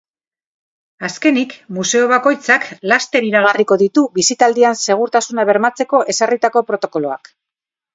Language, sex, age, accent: Basque, female, 50-59, Mendebalekoa (Araba, Bizkaia, Gipuzkoako mendebaleko herri batzuk)